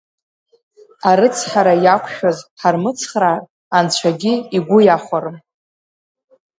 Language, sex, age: Abkhazian, female, under 19